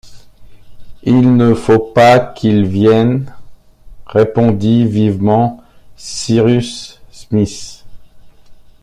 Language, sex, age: French, male, 40-49